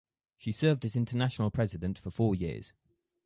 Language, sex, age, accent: English, male, 19-29, England English